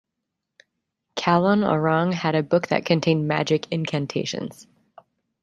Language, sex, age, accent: English, female, 30-39, United States English